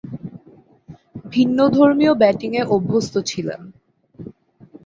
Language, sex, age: Bengali, female, 19-29